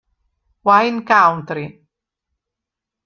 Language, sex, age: Italian, female, 70-79